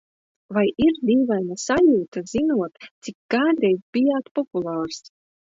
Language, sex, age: Latvian, female, 19-29